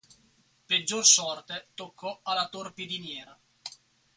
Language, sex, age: Italian, male, 40-49